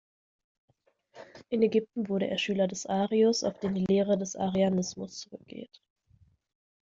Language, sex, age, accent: German, female, 19-29, Deutschland Deutsch